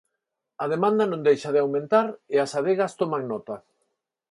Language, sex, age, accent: Galician, male, 50-59, Neofalante